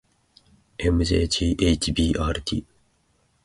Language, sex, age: Japanese, male, 19-29